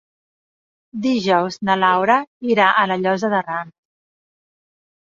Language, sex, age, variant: Catalan, female, 40-49, Central